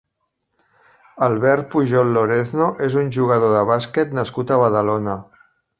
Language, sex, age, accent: Catalan, male, 50-59, Barceloní